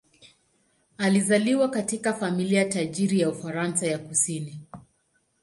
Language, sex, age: Swahili, female, 30-39